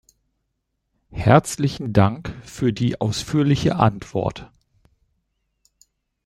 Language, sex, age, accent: German, male, 40-49, Deutschland Deutsch